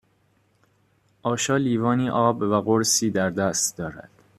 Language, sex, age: Persian, male, 19-29